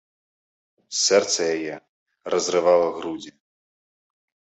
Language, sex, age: Belarusian, male, 30-39